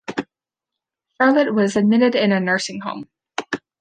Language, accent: English, United States English